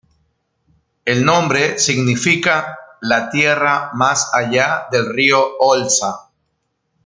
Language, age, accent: Spanish, 40-49, Andino-Pacífico: Colombia, Perú, Ecuador, oeste de Bolivia y Venezuela andina